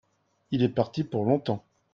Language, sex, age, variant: French, male, 30-39, Français de métropole